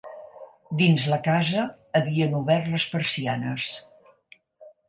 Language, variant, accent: Catalan, Central, central